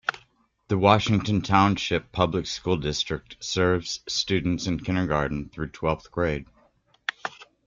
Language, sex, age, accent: English, male, 50-59, United States English